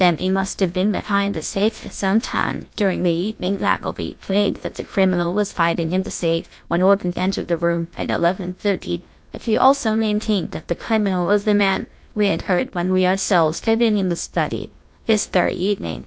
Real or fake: fake